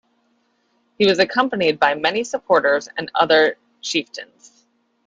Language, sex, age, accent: English, female, 30-39, United States English